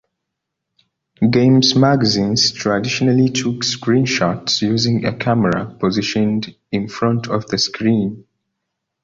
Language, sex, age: English, male, 19-29